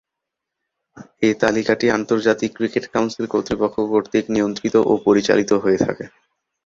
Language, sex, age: Bengali, male, under 19